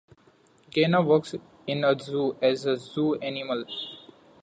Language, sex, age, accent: English, male, 19-29, India and South Asia (India, Pakistan, Sri Lanka)